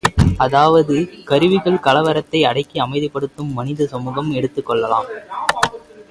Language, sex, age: Tamil, male, 19-29